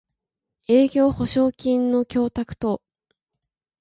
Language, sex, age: Japanese, female, 19-29